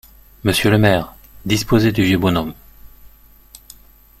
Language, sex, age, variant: French, male, 50-59, Français de métropole